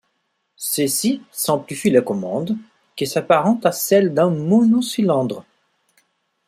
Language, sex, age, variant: French, male, 40-49, Français de métropole